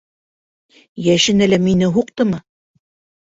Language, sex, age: Bashkir, female, 60-69